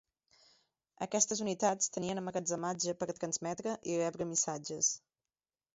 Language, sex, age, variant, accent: Catalan, female, 30-39, Central, central